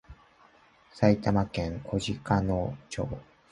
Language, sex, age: Japanese, male, 19-29